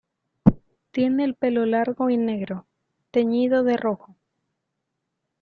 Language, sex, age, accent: Spanish, female, 19-29, México